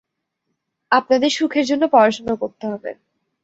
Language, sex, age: Bengali, female, 19-29